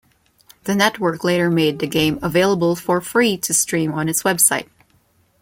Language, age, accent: English, 19-29, Filipino